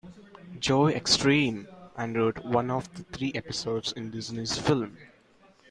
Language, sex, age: English, male, 19-29